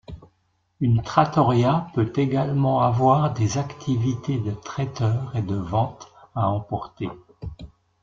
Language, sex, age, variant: French, male, 60-69, Français de métropole